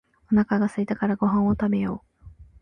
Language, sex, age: Japanese, female, 19-29